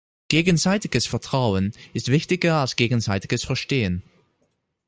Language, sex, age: German, male, 19-29